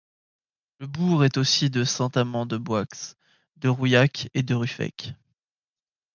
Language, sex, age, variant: French, male, 19-29, Français de métropole